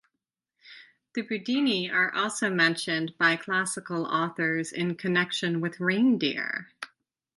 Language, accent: English, United States English